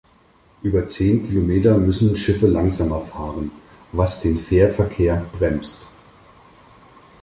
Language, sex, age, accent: German, male, 50-59, Deutschland Deutsch